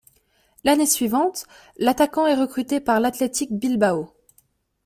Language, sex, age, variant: French, female, 19-29, Français de métropole